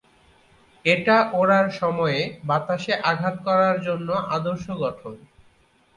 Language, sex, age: Bengali, male, 30-39